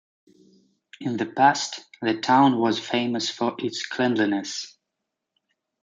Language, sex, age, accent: English, male, 19-29, United States English